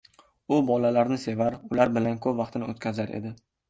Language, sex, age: Uzbek, male, under 19